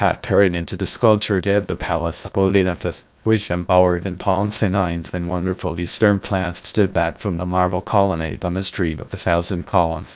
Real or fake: fake